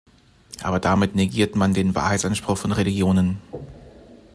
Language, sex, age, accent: German, male, 30-39, Deutschland Deutsch